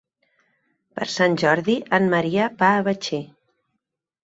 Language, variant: Catalan, Central